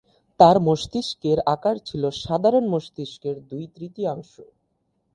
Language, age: Bengali, 19-29